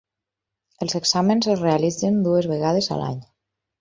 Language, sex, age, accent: Catalan, female, 30-39, valencià